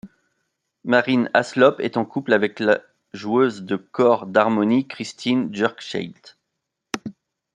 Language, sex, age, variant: French, male, 30-39, Français de métropole